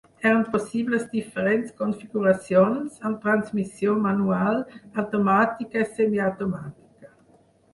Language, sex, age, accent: Catalan, female, 50-59, aprenent (recent, des d'altres llengües)